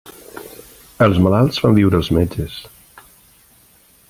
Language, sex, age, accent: Catalan, male, 50-59, valencià